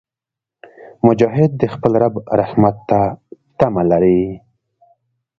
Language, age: Pashto, 19-29